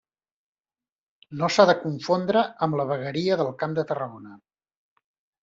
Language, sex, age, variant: Catalan, male, 40-49, Central